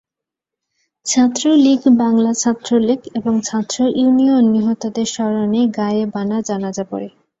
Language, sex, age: Bengali, female, 19-29